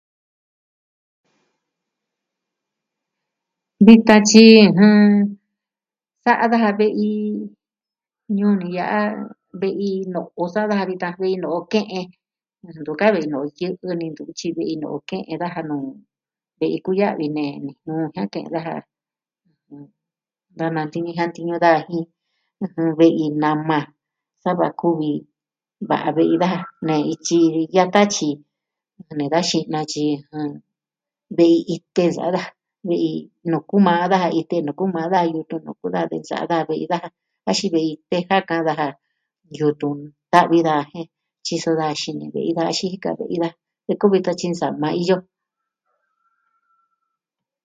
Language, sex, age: Southwestern Tlaxiaco Mixtec, female, 60-69